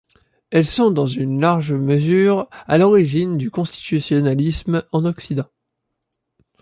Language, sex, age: French, male, under 19